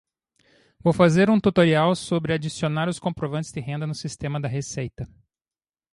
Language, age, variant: Portuguese, 40-49, Portuguese (Brasil)